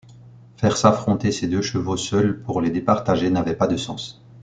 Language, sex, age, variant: French, male, 30-39, Français de métropole